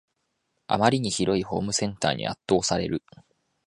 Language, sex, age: Japanese, male, 19-29